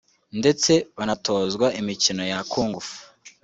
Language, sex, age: Kinyarwanda, male, under 19